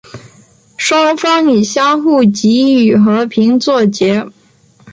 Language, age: Chinese, 19-29